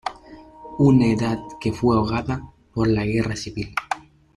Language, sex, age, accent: Spanish, male, 19-29, Andino-Pacífico: Colombia, Perú, Ecuador, oeste de Bolivia y Venezuela andina